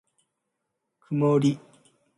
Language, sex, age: Japanese, male, 40-49